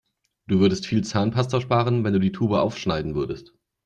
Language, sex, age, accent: German, male, 40-49, Deutschland Deutsch